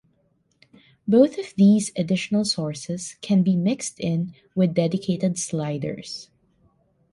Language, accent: English, Filipino